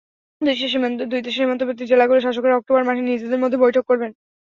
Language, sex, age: Bengali, female, 19-29